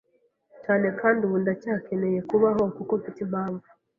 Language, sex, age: Kinyarwanda, female, 19-29